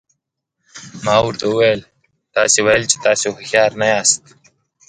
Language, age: Pashto, 19-29